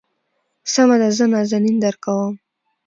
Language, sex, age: Pashto, female, 19-29